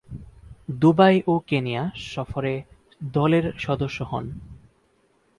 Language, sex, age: Bengali, male, 19-29